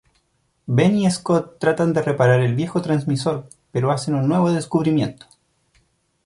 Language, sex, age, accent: Spanish, male, 30-39, Chileno: Chile, Cuyo